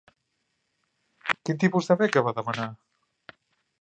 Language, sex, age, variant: Catalan, male, 60-69, Central